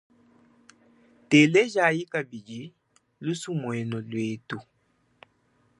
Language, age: Luba-Lulua, 19-29